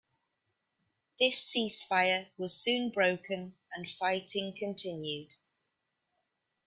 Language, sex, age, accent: English, female, 40-49, England English